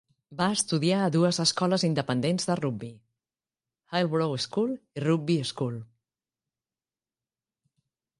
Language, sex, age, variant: Catalan, female, 50-59, Central